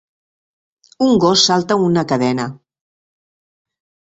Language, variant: Catalan, Septentrional